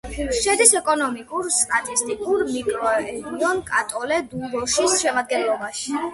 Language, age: Georgian, 30-39